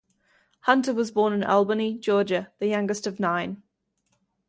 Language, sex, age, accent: English, female, 19-29, New Zealand English